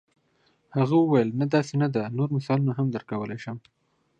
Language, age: Pashto, 19-29